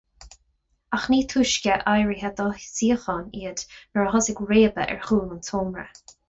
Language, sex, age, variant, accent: Irish, female, 30-39, Gaeilge Chonnacht, Cainteoir líofa, ní ó dhúchas